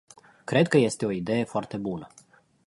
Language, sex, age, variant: Romanian, male, 40-49, Romanian-Romania